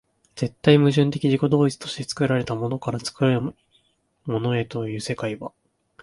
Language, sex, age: Japanese, male, 19-29